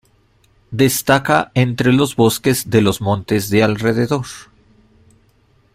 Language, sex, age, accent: Spanish, male, 40-49, México